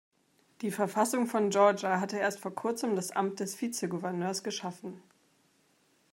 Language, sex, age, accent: German, female, 19-29, Deutschland Deutsch